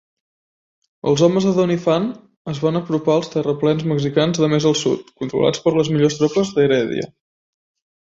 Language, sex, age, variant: Catalan, male, 19-29, Central